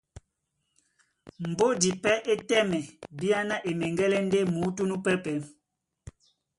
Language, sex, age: Duala, female, 19-29